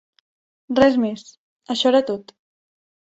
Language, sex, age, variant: Catalan, female, under 19, Central